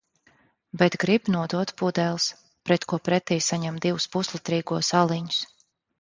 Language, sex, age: Latvian, female, 40-49